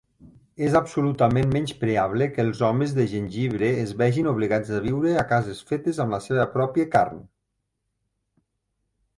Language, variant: Catalan, Nord-Occidental